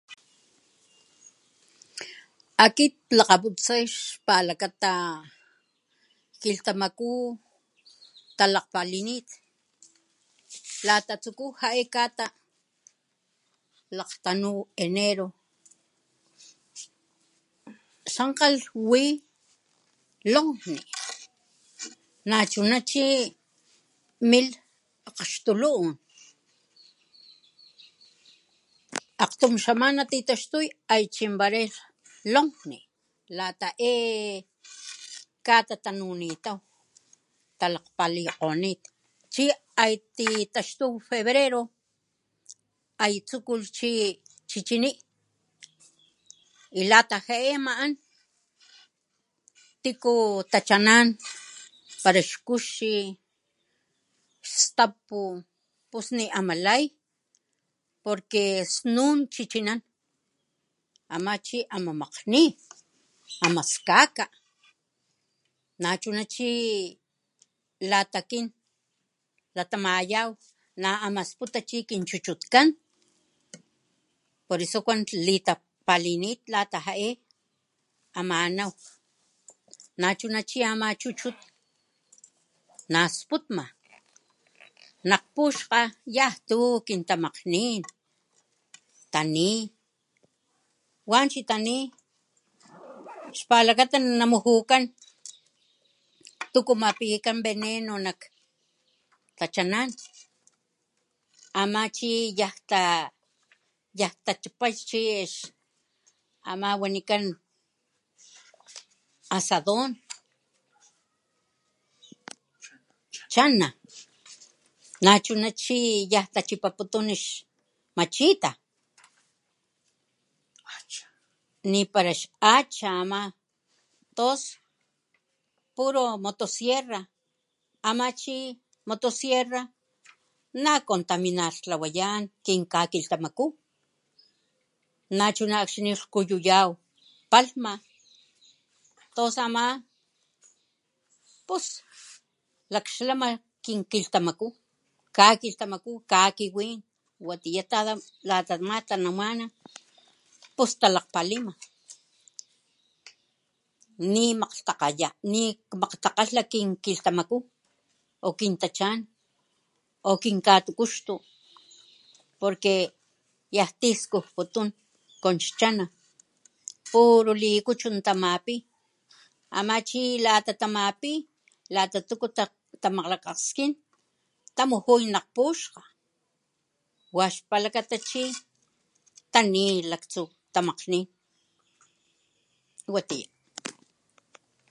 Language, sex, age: Papantla Totonac, male, 60-69